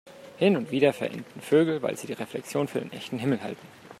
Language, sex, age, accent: German, male, 30-39, Deutschland Deutsch